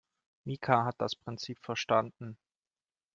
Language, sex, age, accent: German, male, 19-29, Deutschland Deutsch